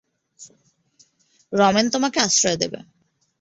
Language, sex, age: Bengali, female, 19-29